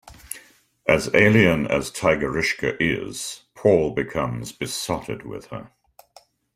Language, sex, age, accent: English, male, 60-69, Canadian English